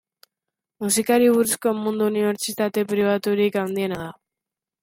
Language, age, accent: Basque, under 19, Mendebalekoa (Araba, Bizkaia, Gipuzkoako mendebaleko herri batzuk)